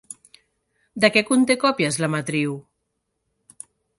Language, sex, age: Catalan, female, 40-49